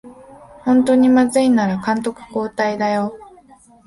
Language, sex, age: Japanese, female, 19-29